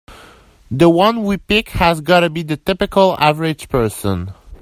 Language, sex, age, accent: English, male, 19-29, Canadian English